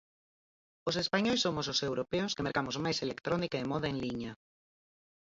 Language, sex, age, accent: Galician, female, 40-49, Oriental (común en zona oriental)